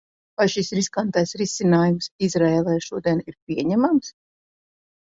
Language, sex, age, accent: Latvian, female, 40-49, Riga